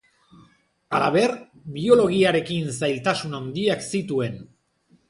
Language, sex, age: Basque, male, 40-49